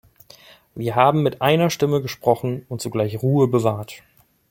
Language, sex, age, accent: German, male, 30-39, Deutschland Deutsch